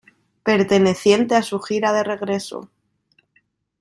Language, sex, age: Spanish, female, 19-29